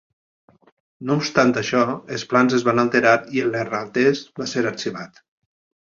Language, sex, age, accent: Catalan, male, 30-39, valencià